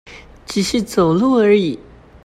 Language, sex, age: Chinese, male, 19-29